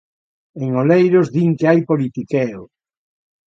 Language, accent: Galician, Atlántico (seseo e gheada)